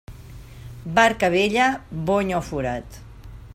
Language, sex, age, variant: Catalan, female, 50-59, Central